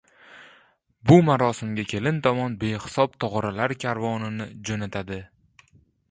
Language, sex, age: Uzbek, male, 19-29